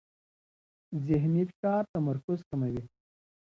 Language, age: Pashto, 19-29